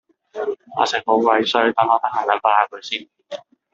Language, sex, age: Cantonese, male, 19-29